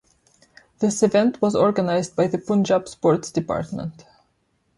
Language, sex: English, female